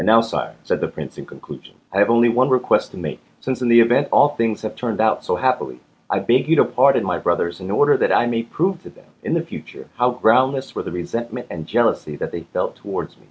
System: none